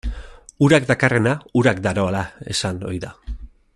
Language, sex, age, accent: Basque, male, 19-29, Erdialdekoa edo Nafarra (Gipuzkoa, Nafarroa)